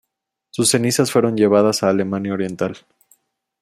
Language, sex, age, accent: Spanish, female, 60-69, México